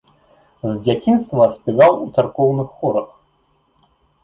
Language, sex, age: Belarusian, male, 19-29